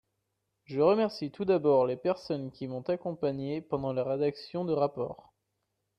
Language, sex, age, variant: French, male, 19-29, Français de métropole